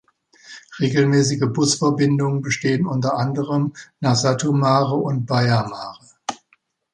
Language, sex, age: German, male, 60-69